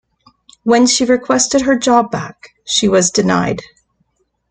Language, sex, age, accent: English, female, 40-49, United States English